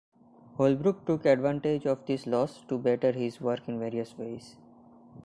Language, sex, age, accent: English, male, 19-29, India and South Asia (India, Pakistan, Sri Lanka)